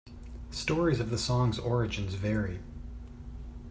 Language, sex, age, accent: English, male, 40-49, United States English